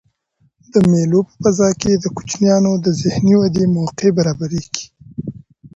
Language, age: Pashto, 19-29